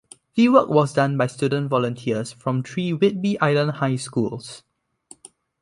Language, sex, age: English, male, under 19